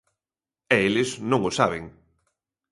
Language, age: Galician, 50-59